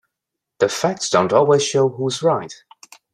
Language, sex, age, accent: English, male, 30-39, England English